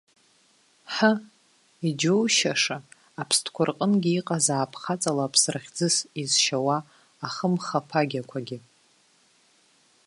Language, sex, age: Abkhazian, female, 19-29